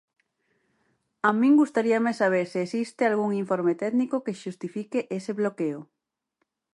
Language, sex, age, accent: Galician, female, 30-39, Oriental (común en zona oriental)